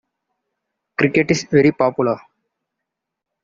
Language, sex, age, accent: English, male, 19-29, India and South Asia (India, Pakistan, Sri Lanka)